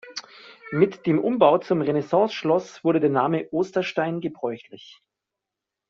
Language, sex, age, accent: German, male, 30-39, Deutschland Deutsch